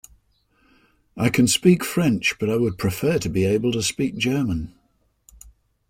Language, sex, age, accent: English, male, 70-79, England English